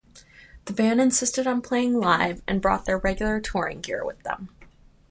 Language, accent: English, United States English